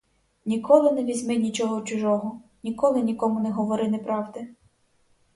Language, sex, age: Ukrainian, female, 19-29